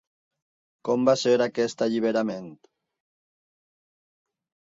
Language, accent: Catalan, valencià